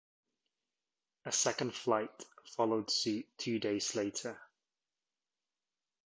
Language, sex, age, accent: English, male, 30-39, England English